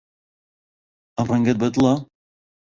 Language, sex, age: Central Kurdish, male, 19-29